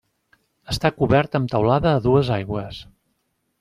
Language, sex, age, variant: Catalan, male, 50-59, Central